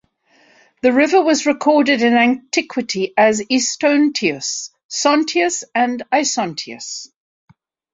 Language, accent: English, Southern African (South Africa, Zimbabwe, Namibia)